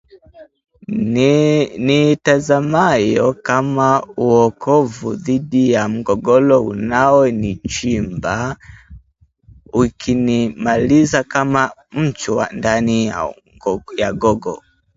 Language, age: Swahili, 19-29